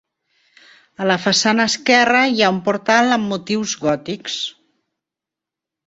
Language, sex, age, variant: Catalan, female, 50-59, Nord-Occidental